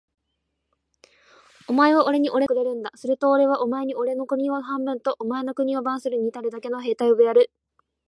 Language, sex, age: Japanese, female, 19-29